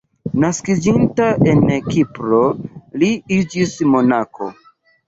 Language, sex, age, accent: Esperanto, male, 30-39, Internacia